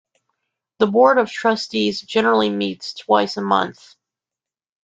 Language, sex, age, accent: English, female, 19-29, United States English